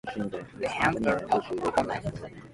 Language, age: English, 19-29